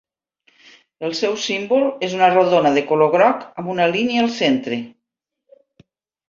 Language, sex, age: Catalan, female, 50-59